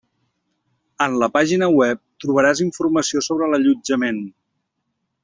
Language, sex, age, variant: Catalan, male, 50-59, Central